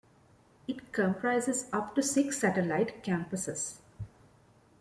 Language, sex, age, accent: English, female, 19-29, India and South Asia (India, Pakistan, Sri Lanka)